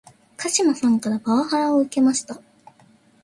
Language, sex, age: Japanese, female, 19-29